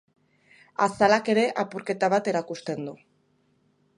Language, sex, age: Basque, female, 19-29